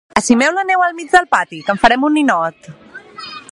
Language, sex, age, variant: Catalan, female, 40-49, Central